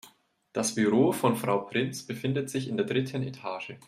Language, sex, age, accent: German, male, 19-29, Deutschland Deutsch